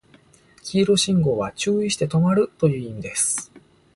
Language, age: Japanese, 19-29